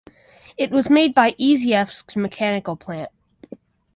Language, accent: English, United States English